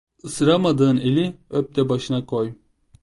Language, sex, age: Turkish, male, 19-29